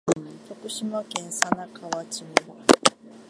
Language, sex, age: Japanese, female, 50-59